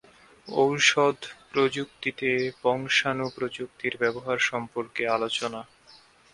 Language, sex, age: Bengali, male, 19-29